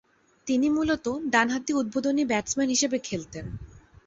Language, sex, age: Bengali, female, 19-29